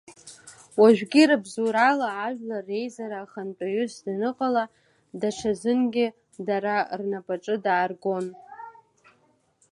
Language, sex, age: Abkhazian, female, 19-29